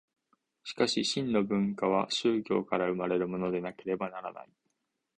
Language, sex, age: Japanese, male, 19-29